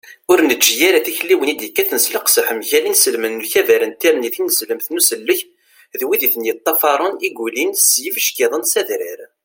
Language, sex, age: Kabyle, male, 30-39